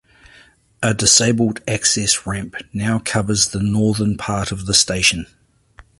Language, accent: English, New Zealand English